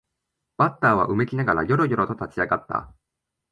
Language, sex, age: Japanese, male, 19-29